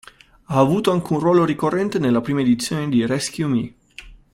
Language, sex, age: Italian, male, 19-29